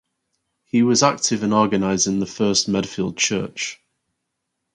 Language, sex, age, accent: English, male, 19-29, England English